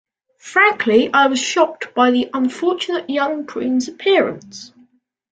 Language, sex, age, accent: English, male, under 19, England English